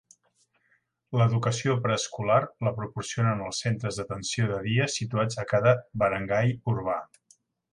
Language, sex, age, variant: Catalan, male, 60-69, Septentrional